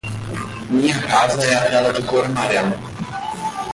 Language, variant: Portuguese, Portuguese (Brasil)